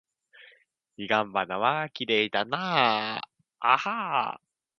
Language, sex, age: Japanese, male, 19-29